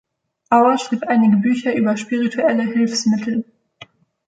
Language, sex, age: German, female, 19-29